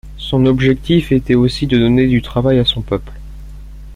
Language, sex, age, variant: French, male, under 19, Français de métropole